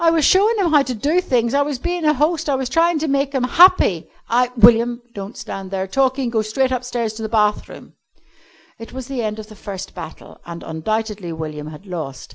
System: none